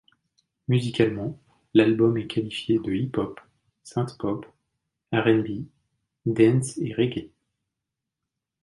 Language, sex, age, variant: French, male, 30-39, Français de métropole